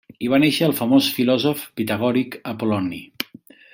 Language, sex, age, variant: Catalan, male, 50-59, Central